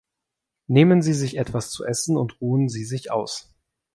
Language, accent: German, Deutschland Deutsch